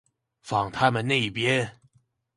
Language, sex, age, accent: Chinese, male, 19-29, 出生地：臺北市